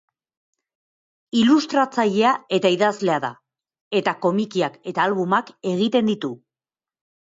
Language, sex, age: Basque, female, 30-39